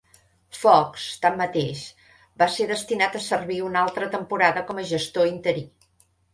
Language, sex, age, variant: Catalan, female, 60-69, Central